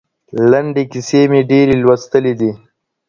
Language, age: Pashto, under 19